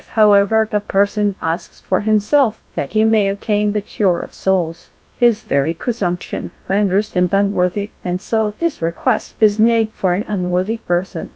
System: TTS, GlowTTS